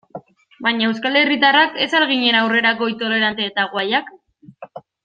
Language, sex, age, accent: Basque, male, under 19, Mendebalekoa (Araba, Bizkaia, Gipuzkoako mendebaleko herri batzuk)